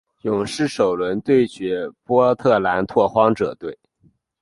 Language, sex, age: Chinese, male, under 19